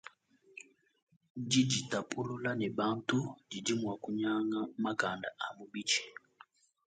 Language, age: Luba-Lulua, 19-29